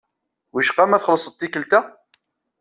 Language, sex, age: Kabyle, male, 40-49